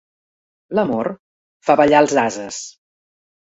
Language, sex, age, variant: Catalan, female, 40-49, Central